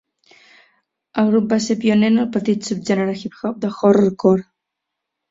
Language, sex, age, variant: Catalan, female, 19-29, Central